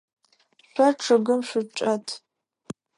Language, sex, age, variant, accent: Adyghe, female, under 19, Адыгабзэ (Кирил, пстэумэ зэдыряе), Бжъэдыгъу (Bjeduğ)